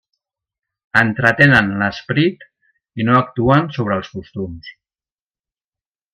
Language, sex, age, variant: Catalan, male, 50-59, Central